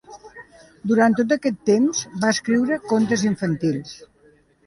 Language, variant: Catalan, Central